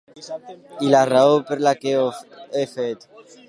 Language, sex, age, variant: Catalan, male, under 19, Alacantí